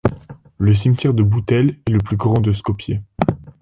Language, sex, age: French, male, 19-29